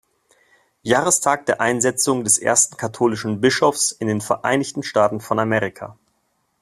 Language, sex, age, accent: German, male, 30-39, Deutschland Deutsch